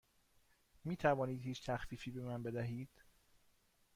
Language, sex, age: Persian, male, 40-49